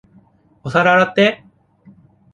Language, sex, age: Japanese, male, 40-49